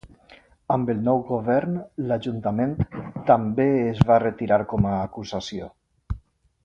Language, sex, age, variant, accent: Catalan, male, 50-59, Valencià central, valencià